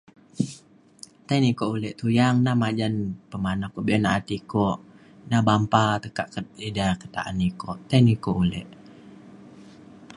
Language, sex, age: Mainstream Kenyah, male, 19-29